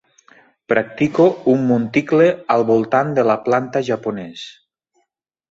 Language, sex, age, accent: Catalan, male, 40-49, valencià